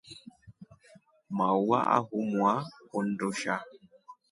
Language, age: Rombo, 19-29